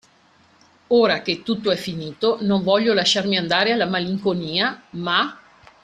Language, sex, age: Italian, female, 50-59